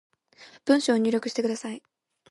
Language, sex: Japanese, female